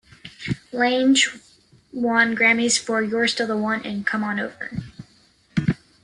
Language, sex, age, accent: English, female, 19-29, United States English